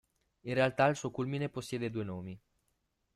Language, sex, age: Italian, male, under 19